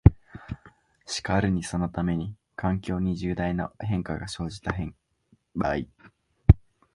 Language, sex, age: Japanese, male, 19-29